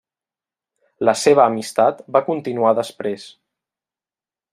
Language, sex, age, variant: Catalan, male, 19-29, Central